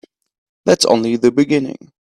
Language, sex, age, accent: English, male, 19-29, United States English